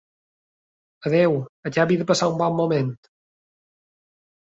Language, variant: Catalan, Balear